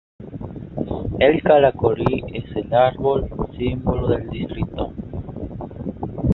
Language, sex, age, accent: Spanish, male, 19-29, México